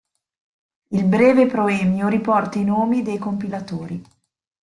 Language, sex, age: Italian, female, 40-49